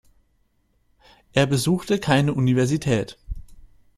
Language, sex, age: German, male, 19-29